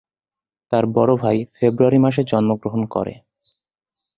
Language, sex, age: Bengali, male, 19-29